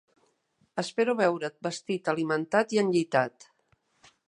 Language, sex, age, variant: Catalan, female, 50-59, Central